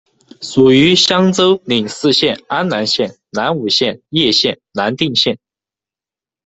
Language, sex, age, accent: Chinese, male, under 19, 出生地：四川省